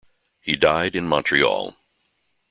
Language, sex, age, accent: English, male, 60-69, United States English